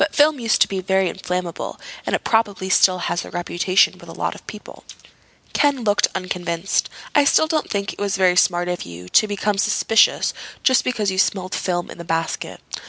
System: none